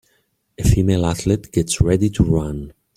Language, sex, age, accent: English, male, 40-49, United States English